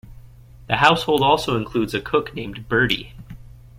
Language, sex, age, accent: English, male, 19-29, United States English